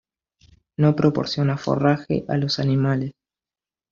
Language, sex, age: Spanish, male, under 19